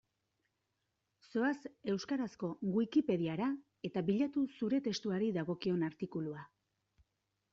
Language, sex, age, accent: Basque, female, 40-49, Mendebalekoa (Araba, Bizkaia, Gipuzkoako mendebaleko herri batzuk)